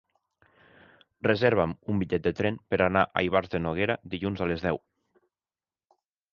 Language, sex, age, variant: Catalan, male, 30-39, Central